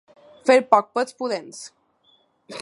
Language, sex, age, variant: Catalan, female, under 19, Balear